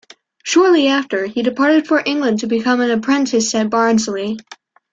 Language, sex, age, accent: English, female, under 19, United States English